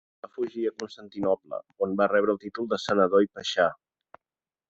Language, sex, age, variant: Catalan, male, 40-49, Central